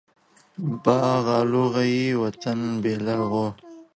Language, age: Pashto, 19-29